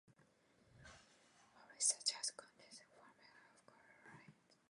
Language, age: English, 19-29